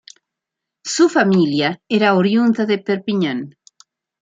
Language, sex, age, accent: Spanish, female, 50-59, México